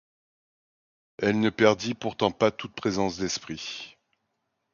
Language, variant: French, Français de métropole